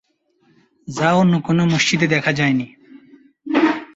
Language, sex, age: Bengali, male, 19-29